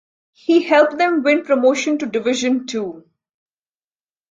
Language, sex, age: English, female, 30-39